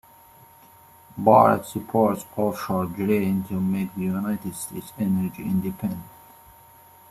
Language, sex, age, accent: English, male, 19-29, United States English